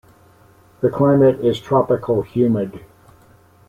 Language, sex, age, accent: English, male, 60-69, Canadian English